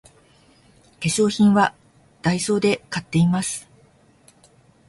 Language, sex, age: Japanese, female, 60-69